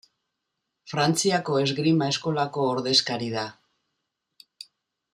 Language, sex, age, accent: Basque, female, 60-69, Mendebalekoa (Araba, Bizkaia, Gipuzkoako mendebaleko herri batzuk)